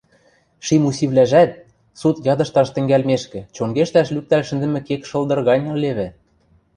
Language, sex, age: Western Mari, male, 19-29